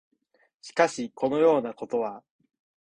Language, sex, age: Japanese, male, 19-29